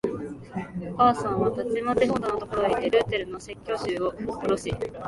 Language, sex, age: Japanese, female, 19-29